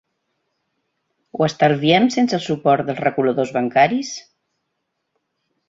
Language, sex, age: Catalan, female, 60-69